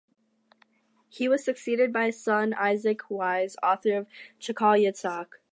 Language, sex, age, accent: English, female, under 19, United States English